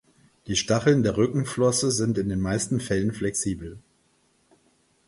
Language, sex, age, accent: German, male, 50-59, Deutschland Deutsch